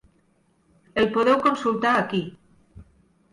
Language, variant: Catalan, Nord-Occidental